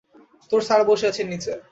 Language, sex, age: Bengali, male, 19-29